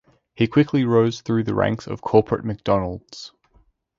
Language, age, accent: English, 19-29, England English